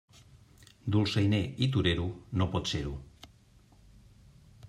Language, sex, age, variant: Catalan, male, 50-59, Central